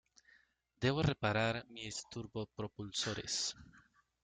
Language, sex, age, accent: Spanish, male, 19-29, Caribe: Cuba, Venezuela, Puerto Rico, República Dominicana, Panamá, Colombia caribeña, México caribeño, Costa del golfo de México